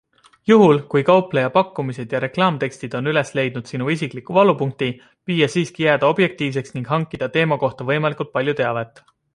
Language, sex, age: Estonian, male, 30-39